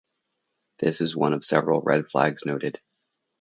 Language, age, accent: English, 40-49, United States English